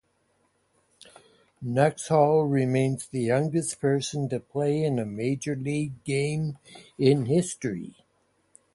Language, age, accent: English, 70-79, Canadian English